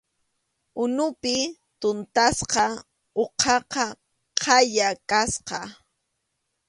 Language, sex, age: Arequipa-La Unión Quechua, female, 30-39